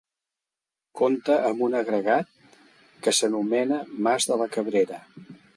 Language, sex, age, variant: Catalan, male, 60-69, Central